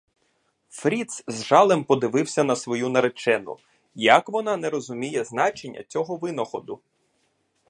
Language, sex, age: Ukrainian, male, 30-39